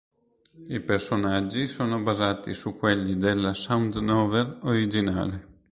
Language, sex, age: Italian, male, 19-29